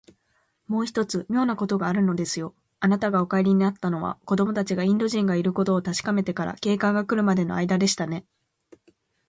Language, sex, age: Japanese, female, 19-29